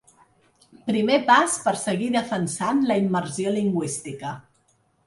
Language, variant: Catalan, Central